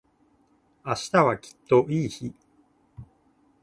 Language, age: Japanese, 19-29